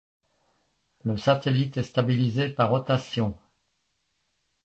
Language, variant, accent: French, Français d'Europe, Français de Suisse